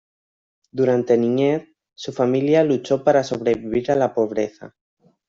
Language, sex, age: Spanish, male, 19-29